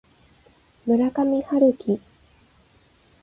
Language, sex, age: Japanese, female, 30-39